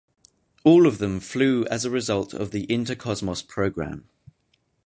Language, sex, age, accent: English, male, 19-29, England English